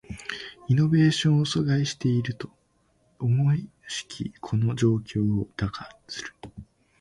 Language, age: Japanese, 19-29